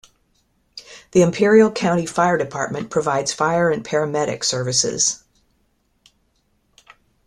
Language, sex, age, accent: English, female, 70-79, United States English